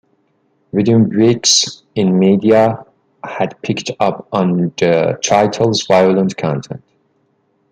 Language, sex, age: English, male, 30-39